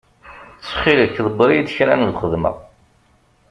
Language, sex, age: Kabyle, male, 40-49